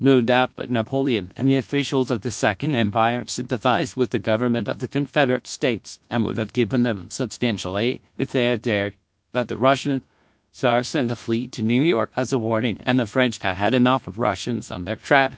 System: TTS, GlowTTS